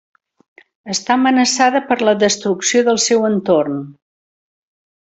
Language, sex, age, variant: Catalan, female, 60-69, Central